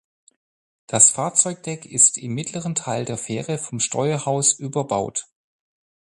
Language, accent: German, Deutschland Deutsch